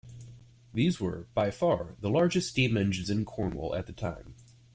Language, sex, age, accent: English, male, 19-29, United States English